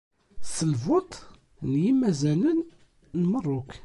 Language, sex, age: Kabyle, male, 30-39